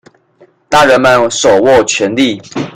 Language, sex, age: Chinese, male, 19-29